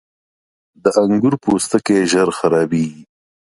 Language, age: Pashto, 19-29